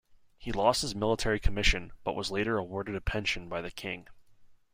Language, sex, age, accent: English, male, 19-29, United States English